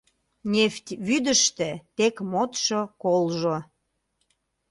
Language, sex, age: Mari, female, 40-49